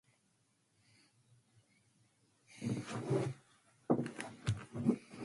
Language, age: English, 19-29